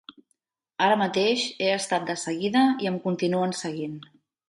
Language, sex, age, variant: Catalan, female, 30-39, Central